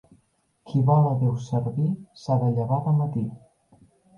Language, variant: Catalan, Balear